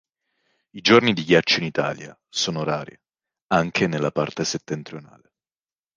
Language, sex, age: Italian, male, 19-29